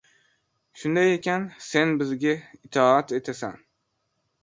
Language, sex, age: Uzbek, male, under 19